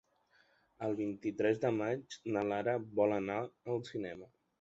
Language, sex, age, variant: Catalan, male, 19-29, Nord-Occidental